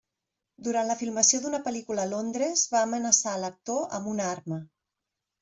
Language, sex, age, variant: Catalan, female, 40-49, Central